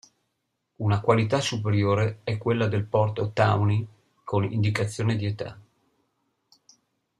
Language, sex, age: Italian, male, 50-59